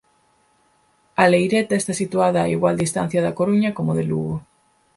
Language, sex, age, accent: Galician, female, 19-29, Normativo (estándar)